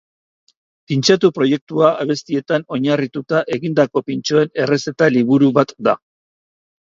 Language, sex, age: Basque, male, 40-49